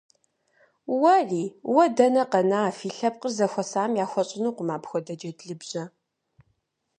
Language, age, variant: Kabardian, 19-29, Адыгэбзэ (Къэбэрдей, Кирил, псоми зэдай)